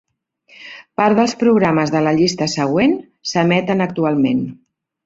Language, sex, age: Catalan, female, 60-69